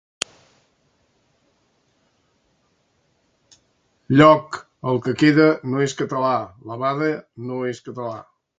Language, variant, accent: Catalan, Central, central